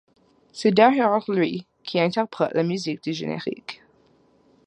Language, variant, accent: French, Français d'Amérique du Nord, Français du Canada